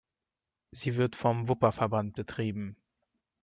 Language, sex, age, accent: German, male, under 19, Deutschland Deutsch